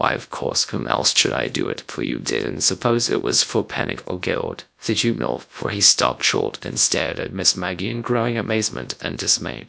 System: TTS, GradTTS